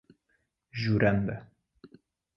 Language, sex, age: Portuguese, male, 30-39